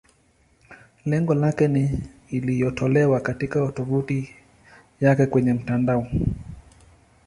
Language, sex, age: Swahili, male, 30-39